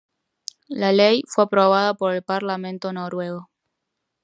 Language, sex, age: Spanish, female, 19-29